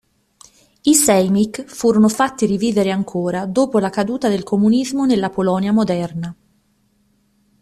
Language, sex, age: Italian, female, 19-29